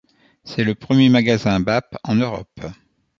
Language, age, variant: French, 60-69, Français de métropole